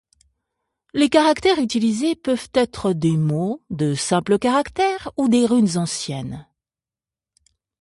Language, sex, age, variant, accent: French, female, 40-49, Français d'Europe, Français de Suisse